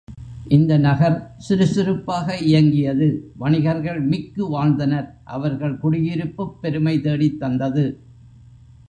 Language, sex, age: Tamil, male, 70-79